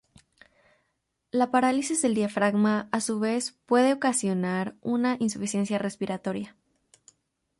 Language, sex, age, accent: Spanish, female, under 19, América central